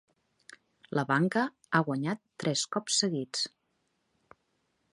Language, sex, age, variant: Catalan, female, 40-49, Central